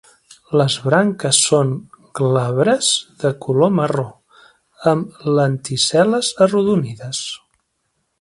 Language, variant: Catalan, Central